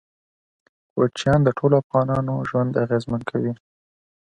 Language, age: Pashto, 19-29